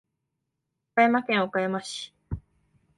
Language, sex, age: Japanese, female, 19-29